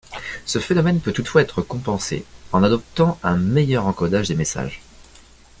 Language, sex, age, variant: French, male, 19-29, Français de métropole